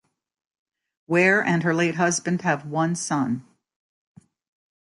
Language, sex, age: English, female, 60-69